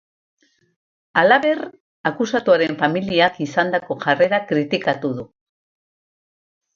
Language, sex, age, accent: Basque, female, 70-79, Mendebalekoa (Araba, Bizkaia, Gipuzkoako mendebaleko herri batzuk)